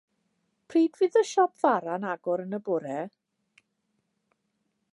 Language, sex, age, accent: Welsh, female, 40-49, Y Deyrnas Unedig Cymraeg